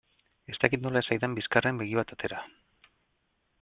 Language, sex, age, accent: Basque, male, 30-39, Mendebalekoa (Araba, Bizkaia, Gipuzkoako mendebaleko herri batzuk)